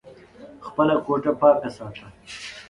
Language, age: Pashto, 19-29